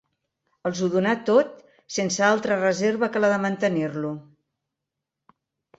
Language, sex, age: Catalan, female, 60-69